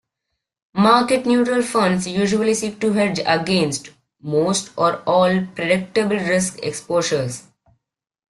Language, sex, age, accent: English, male, under 19, England English